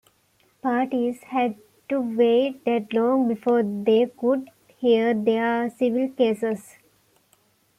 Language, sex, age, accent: English, female, 19-29, United States English